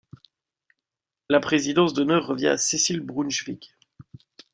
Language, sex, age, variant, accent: French, male, 19-29, Français d'Europe, Français de Belgique